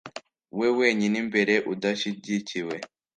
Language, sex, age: Kinyarwanda, male, under 19